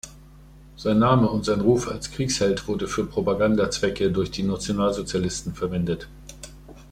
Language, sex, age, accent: German, male, 50-59, Deutschland Deutsch